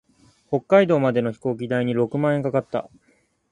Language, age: Japanese, 19-29